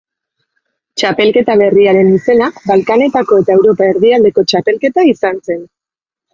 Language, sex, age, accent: Basque, female, 30-39, Mendebalekoa (Araba, Bizkaia, Gipuzkoako mendebaleko herri batzuk)